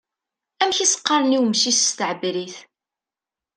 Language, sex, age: Kabyle, female, 30-39